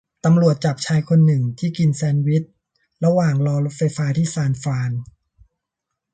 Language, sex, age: Thai, male, 40-49